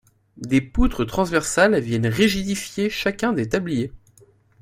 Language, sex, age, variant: French, male, 19-29, Français de métropole